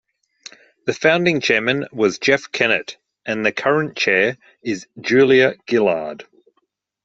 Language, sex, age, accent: English, male, 40-49, Australian English